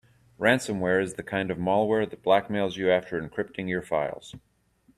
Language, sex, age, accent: English, male, 50-59, United States English